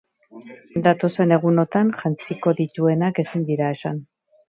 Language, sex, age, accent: Basque, female, 60-69, Erdialdekoa edo Nafarra (Gipuzkoa, Nafarroa)